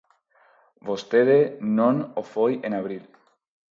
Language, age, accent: Galician, 19-29, Neofalante